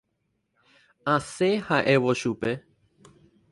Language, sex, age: Guarani, male, 19-29